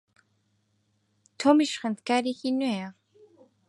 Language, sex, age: Central Kurdish, female, 19-29